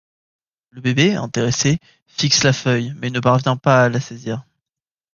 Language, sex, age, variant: French, male, 19-29, Français de métropole